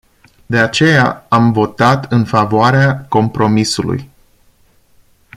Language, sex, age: Romanian, male, 30-39